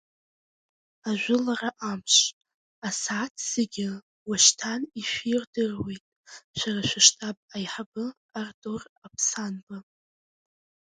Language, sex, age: Abkhazian, female, under 19